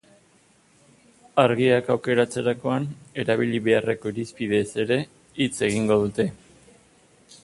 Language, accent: Basque, Erdialdekoa edo Nafarra (Gipuzkoa, Nafarroa)